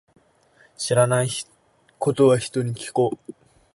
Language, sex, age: Japanese, male, 19-29